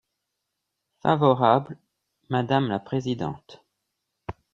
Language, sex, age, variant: French, male, 40-49, Français de métropole